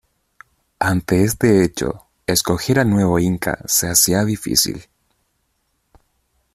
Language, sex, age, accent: Spanish, male, 19-29, Chileno: Chile, Cuyo